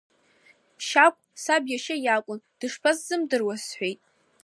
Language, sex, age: Abkhazian, female, under 19